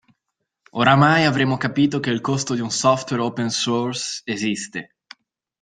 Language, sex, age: Italian, male, 30-39